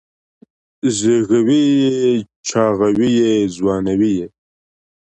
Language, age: Pashto, 19-29